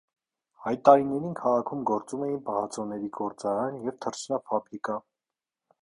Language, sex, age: Armenian, male, 19-29